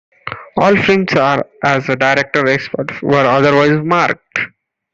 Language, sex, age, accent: English, male, 19-29, India and South Asia (India, Pakistan, Sri Lanka)